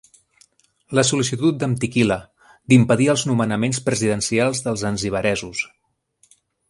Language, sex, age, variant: Catalan, male, 30-39, Central